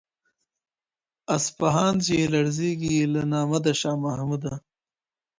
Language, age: Pashto, 19-29